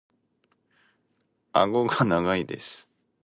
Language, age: Japanese, 19-29